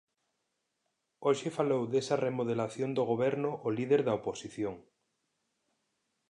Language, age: Galician, 40-49